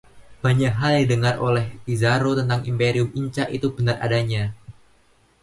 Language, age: Indonesian, 19-29